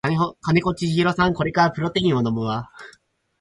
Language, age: Japanese, 19-29